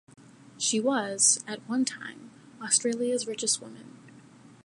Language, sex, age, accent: English, female, 19-29, United States English